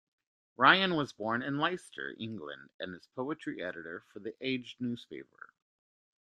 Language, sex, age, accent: English, male, 30-39, United States English